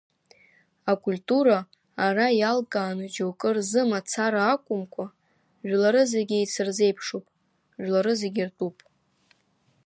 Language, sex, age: Abkhazian, female, under 19